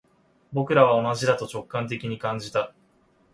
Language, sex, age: Japanese, male, 19-29